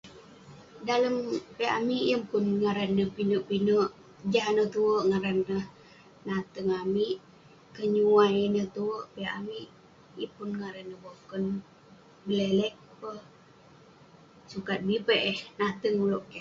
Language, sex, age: Western Penan, female, under 19